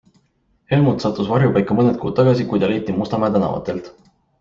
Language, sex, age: Estonian, male, 19-29